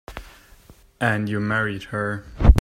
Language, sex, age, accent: English, male, 19-29, United States English